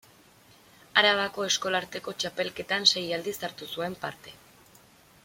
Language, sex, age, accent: Basque, female, 19-29, Erdialdekoa edo Nafarra (Gipuzkoa, Nafarroa)